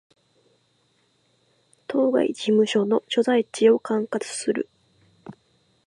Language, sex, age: Japanese, female, 19-29